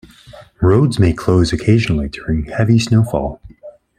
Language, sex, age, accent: English, male, 19-29, Canadian English